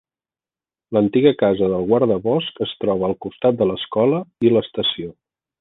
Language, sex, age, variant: Catalan, male, 50-59, Central